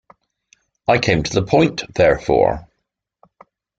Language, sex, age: English, male, 60-69